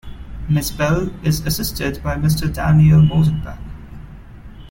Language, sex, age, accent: English, male, 19-29, India and South Asia (India, Pakistan, Sri Lanka)